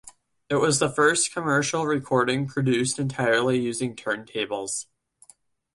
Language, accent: English, United States English